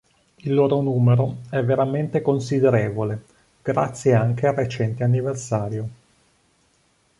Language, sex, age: Italian, male, 40-49